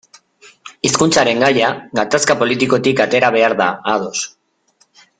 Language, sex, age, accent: Basque, male, 40-49, Mendebalekoa (Araba, Bizkaia, Gipuzkoako mendebaleko herri batzuk)